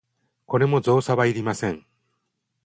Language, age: Japanese, 60-69